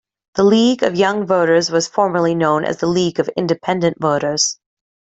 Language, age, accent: English, 30-39, England English